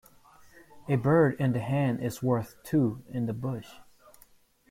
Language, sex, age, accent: English, male, 19-29, United States English